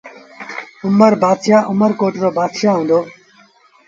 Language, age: Sindhi Bhil, under 19